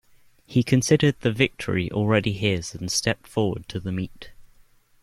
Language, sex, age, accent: English, male, under 19, England English